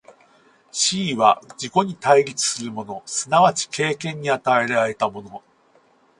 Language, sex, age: Japanese, male, 40-49